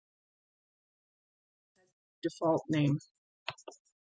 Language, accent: English, United States English